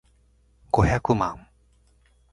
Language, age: Japanese, 50-59